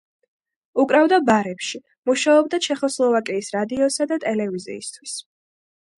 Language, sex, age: Georgian, female, under 19